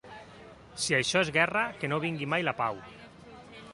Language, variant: Catalan, Central